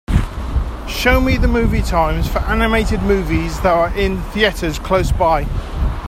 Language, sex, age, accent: English, male, 50-59, England English